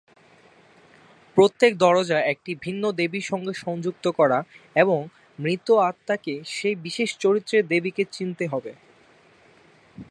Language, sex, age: Bengali, male, 19-29